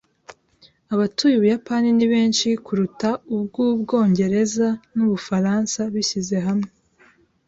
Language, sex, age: Kinyarwanda, female, 19-29